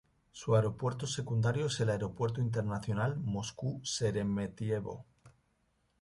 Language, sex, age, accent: Spanish, male, 40-49, España: Centro-Sur peninsular (Madrid, Toledo, Castilla-La Mancha)